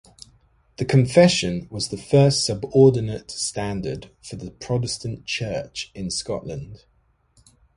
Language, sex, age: English, male, 40-49